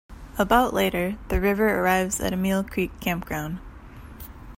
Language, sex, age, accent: English, female, 30-39, United States English